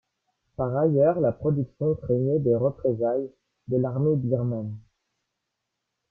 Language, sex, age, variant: French, male, under 19, Français de métropole